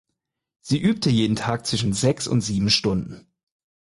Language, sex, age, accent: German, male, 30-39, Deutschland Deutsch